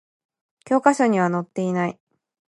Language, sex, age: Japanese, female, 19-29